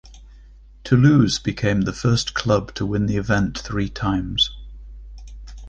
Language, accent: English, England English